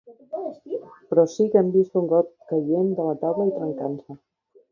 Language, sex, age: Catalan, female, 30-39